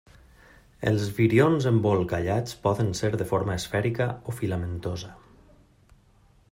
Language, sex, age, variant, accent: Catalan, male, 30-39, Valencià meridional, valencià